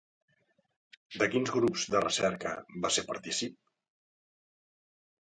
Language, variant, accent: Catalan, Central, central